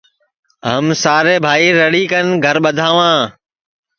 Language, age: Sansi, 19-29